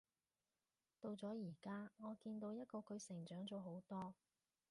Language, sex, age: Cantonese, female, 30-39